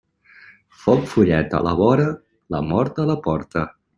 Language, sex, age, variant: Catalan, male, 30-39, Central